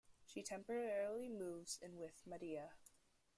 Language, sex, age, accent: English, female, under 19, United States English